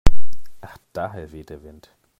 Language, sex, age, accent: German, male, 40-49, Deutschland Deutsch